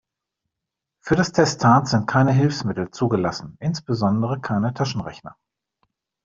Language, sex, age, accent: German, male, 50-59, Deutschland Deutsch